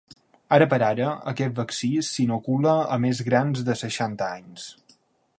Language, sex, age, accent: Catalan, male, 19-29, balear; valencià